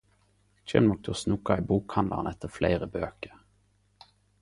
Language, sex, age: Norwegian Nynorsk, male, 19-29